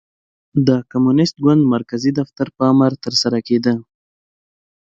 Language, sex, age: Pashto, male, 19-29